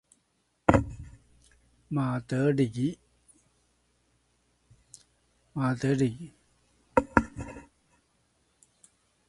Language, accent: Chinese, 出生地：新北市